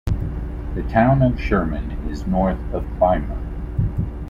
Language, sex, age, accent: English, male, 40-49, United States English